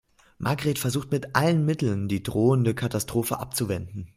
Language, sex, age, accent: German, male, 19-29, Deutschland Deutsch